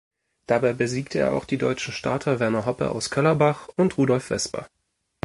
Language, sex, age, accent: German, male, 19-29, Deutschland Deutsch